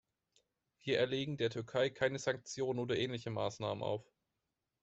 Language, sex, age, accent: German, male, 19-29, Deutschland Deutsch